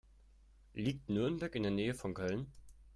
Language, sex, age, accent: German, male, under 19, Deutschland Deutsch